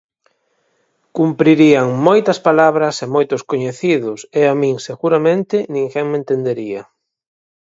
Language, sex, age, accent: Galician, male, 40-49, Atlántico (seseo e gheada)